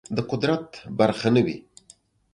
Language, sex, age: Pashto, male, 30-39